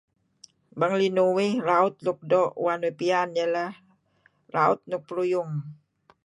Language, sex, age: Kelabit, female, 60-69